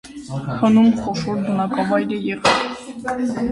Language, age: Armenian, under 19